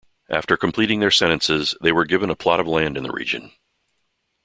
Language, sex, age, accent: English, male, 60-69, United States English